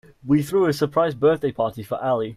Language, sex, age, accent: English, male, under 19, England English